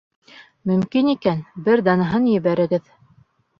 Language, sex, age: Bashkir, female, 30-39